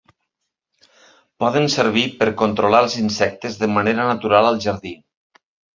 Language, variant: Catalan, Central